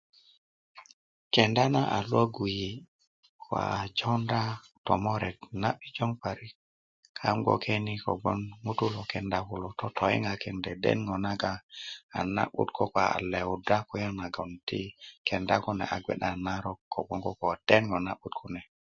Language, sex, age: Kuku, male, 30-39